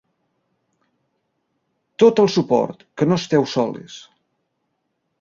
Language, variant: Catalan, Central